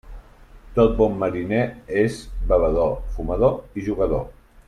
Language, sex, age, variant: Catalan, male, 40-49, Central